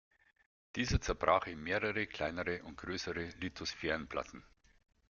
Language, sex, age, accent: German, male, 50-59, Deutschland Deutsch